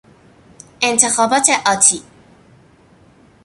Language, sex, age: Persian, female, under 19